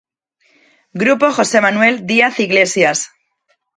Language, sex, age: Galician, female, 40-49